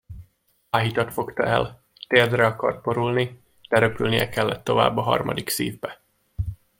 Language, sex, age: Hungarian, male, 19-29